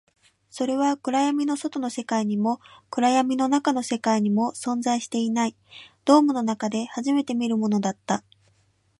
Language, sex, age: Japanese, female, 19-29